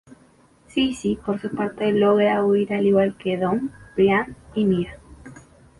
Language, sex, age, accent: Spanish, female, under 19, Andino-Pacífico: Colombia, Perú, Ecuador, oeste de Bolivia y Venezuela andina